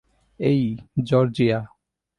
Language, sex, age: Bengali, male, 19-29